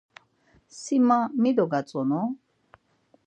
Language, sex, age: Laz, female, 50-59